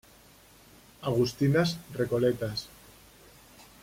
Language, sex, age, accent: Spanish, male, 40-49, España: Centro-Sur peninsular (Madrid, Toledo, Castilla-La Mancha)